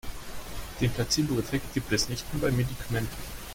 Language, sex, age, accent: German, male, under 19, Deutschland Deutsch